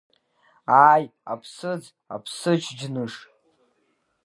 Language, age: Abkhazian, under 19